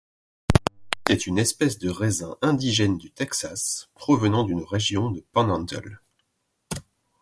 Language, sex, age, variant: French, male, 30-39, Français de métropole